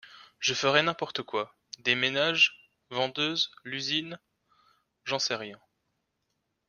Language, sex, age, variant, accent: French, male, 19-29, Français d'Europe, Français de Suisse